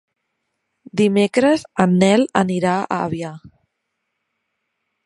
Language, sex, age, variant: Catalan, female, 19-29, Central